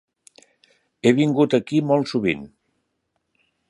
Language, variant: Catalan, Central